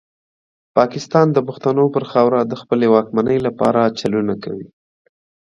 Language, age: Pashto, 19-29